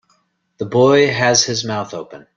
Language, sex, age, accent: English, male, 40-49, United States English